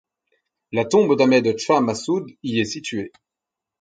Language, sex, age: French, male, 30-39